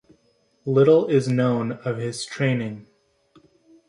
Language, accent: English, Canadian English